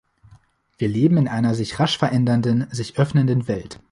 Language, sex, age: German, male, 19-29